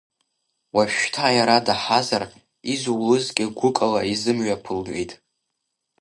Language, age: Abkhazian, under 19